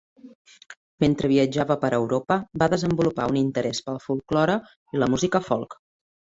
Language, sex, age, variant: Catalan, female, 40-49, Septentrional